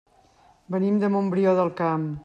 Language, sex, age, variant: Catalan, female, 50-59, Central